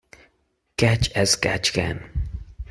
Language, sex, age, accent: English, male, 30-39, India and South Asia (India, Pakistan, Sri Lanka)